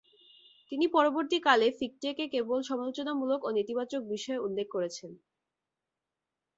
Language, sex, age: Bengali, female, 19-29